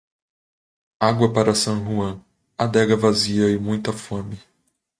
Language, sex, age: Portuguese, male, 19-29